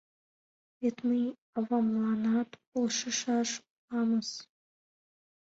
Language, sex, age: Mari, female, under 19